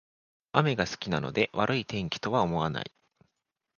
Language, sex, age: Japanese, male, 19-29